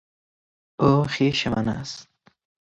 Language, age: Persian, 19-29